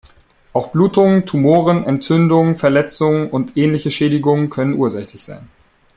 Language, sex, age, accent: German, male, 19-29, Deutschland Deutsch